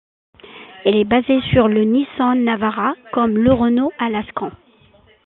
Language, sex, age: French, female, 40-49